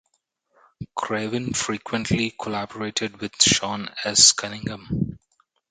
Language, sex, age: English, male, 30-39